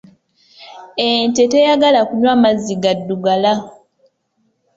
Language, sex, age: Ganda, female, 19-29